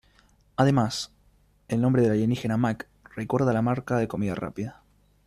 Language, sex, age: Spanish, male, 19-29